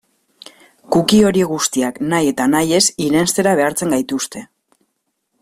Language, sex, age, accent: Basque, female, 30-39, Mendebalekoa (Araba, Bizkaia, Gipuzkoako mendebaleko herri batzuk)